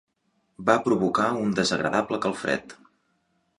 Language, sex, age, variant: Catalan, male, 19-29, Central